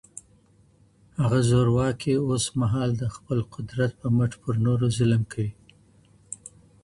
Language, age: Pashto, 60-69